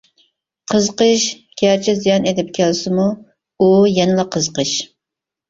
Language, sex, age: Uyghur, female, 19-29